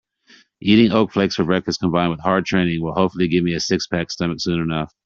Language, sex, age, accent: English, male, 50-59, United States English